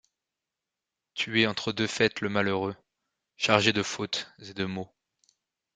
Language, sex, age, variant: French, male, 19-29, Français de métropole